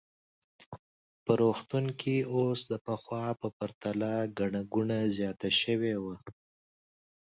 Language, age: Pashto, 19-29